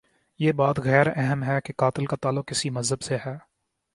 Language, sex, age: Urdu, male, 19-29